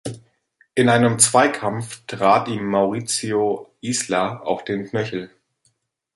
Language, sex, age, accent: German, male, 19-29, Deutschland Deutsch